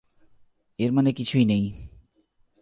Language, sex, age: Bengali, male, 19-29